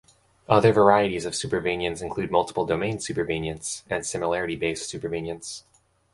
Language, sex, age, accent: English, male, 19-29, United States English